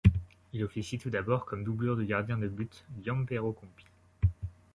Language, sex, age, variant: French, male, 19-29, Français de métropole